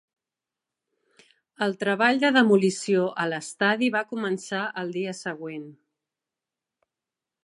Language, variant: Catalan, Central